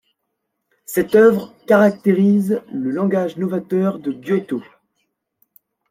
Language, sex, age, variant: French, male, 19-29, Français de métropole